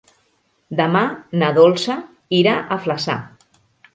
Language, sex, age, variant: Catalan, female, 50-59, Central